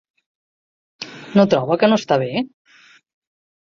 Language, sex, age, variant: Catalan, female, 40-49, Central